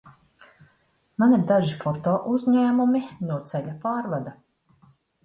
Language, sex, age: Latvian, female, 50-59